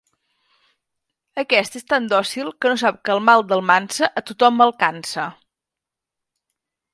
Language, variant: Catalan, Central